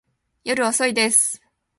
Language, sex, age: Japanese, female, 19-29